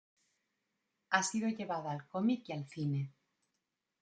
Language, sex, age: Spanish, female, 40-49